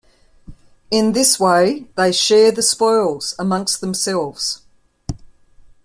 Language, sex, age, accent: English, female, 50-59, Australian English